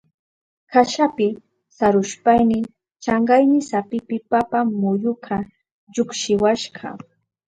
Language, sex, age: Southern Pastaza Quechua, female, 19-29